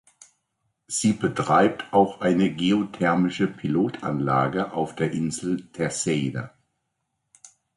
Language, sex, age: German, male, 50-59